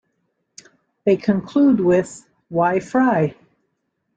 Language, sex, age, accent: English, female, 60-69, United States English